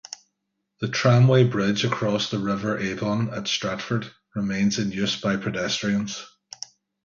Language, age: English, 40-49